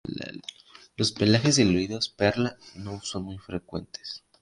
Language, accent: Spanish, México